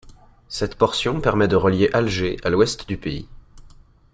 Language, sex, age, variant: French, male, under 19, Français de métropole